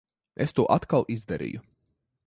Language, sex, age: Latvian, male, 19-29